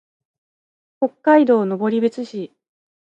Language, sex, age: Japanese, female, 30-39